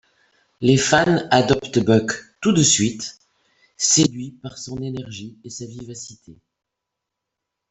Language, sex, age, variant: French, female, 60-69, Français de métropole